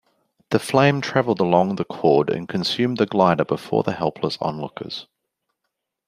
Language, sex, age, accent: English, male, 40-49, Australian English